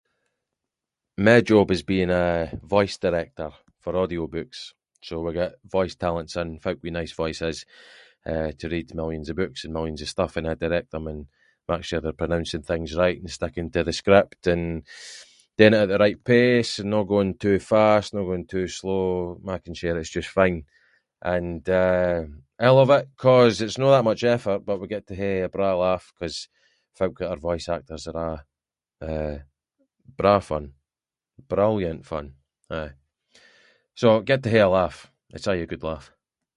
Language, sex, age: Scots, male, 30-39